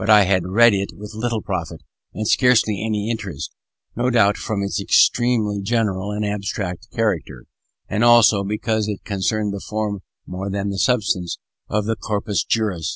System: none